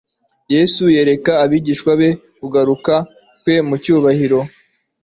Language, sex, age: Kinyarwanda, male, under 19